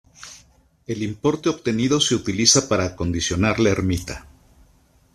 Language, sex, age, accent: Spanish, male, 50-59, México